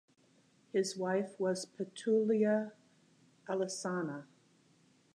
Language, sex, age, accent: English, female, 60-69, United States English